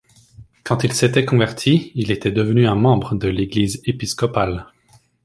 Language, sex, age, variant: French, male, 19-29, Français de métropole